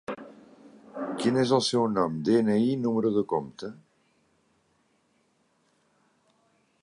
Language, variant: Catalan, Central